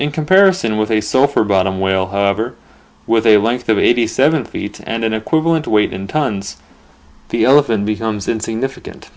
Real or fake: real